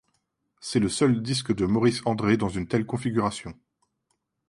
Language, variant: French, Français de métropole